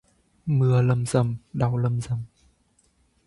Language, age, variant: Vietnamese, 19-29, Hà Nội